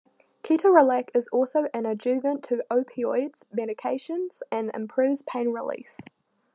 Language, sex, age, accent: English, female, 19-29, New Zealand English